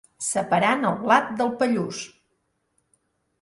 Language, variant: Catalan, Central